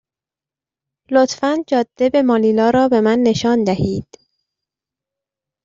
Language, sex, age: Persian, female, 19-29